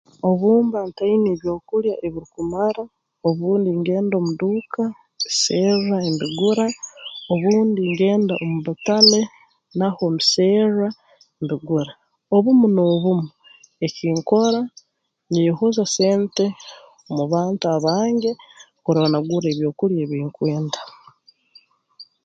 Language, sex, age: Tooro, female, 19-29